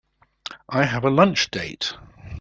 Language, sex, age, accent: English, male, 70-79, England English